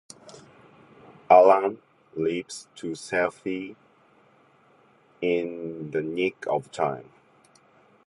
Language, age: English, 50-59